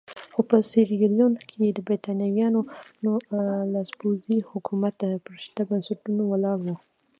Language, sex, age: Pashto, female, 19-29